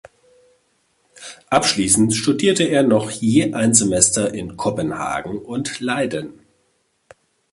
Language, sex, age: German, male, 40-49